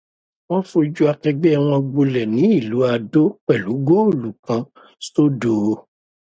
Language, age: Yoruba, 50-59